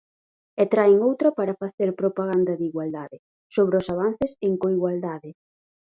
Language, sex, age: Galician, female, 19-29